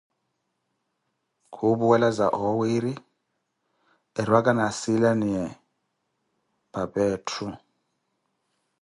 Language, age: Koti, 30-39